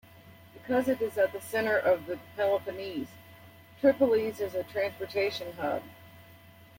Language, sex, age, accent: English, female, 40-49, United States English